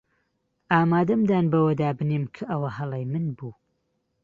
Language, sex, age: Central Kurdish, female, 30-39